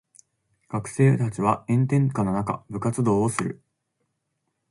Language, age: Japanese, 19-29